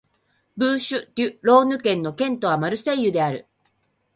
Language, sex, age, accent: Japanese, female, 40-49, 標準語